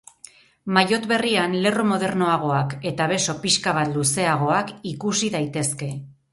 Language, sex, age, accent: Basque, female, 40-49, Erdialdekoa edo Nafarra (Gipuzkoa, Nafarroa)